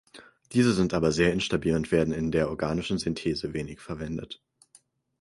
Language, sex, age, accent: German, male, under 19, Deutschland Deutsch